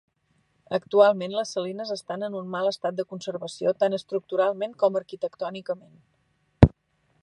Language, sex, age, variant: Catalan, female, 40-49, Central